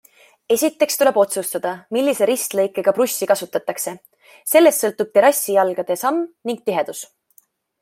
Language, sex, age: Estonian, female, 19-29